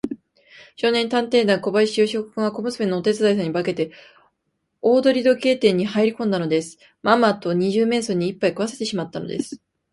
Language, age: Japanese, 19-29